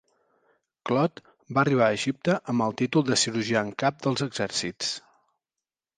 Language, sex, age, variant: Catalan, male, 40-49, Central